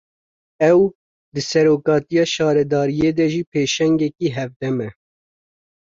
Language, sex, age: Kurdish, male, 19-29